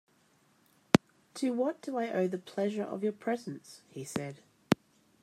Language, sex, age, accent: English, female, 40-49, Australian English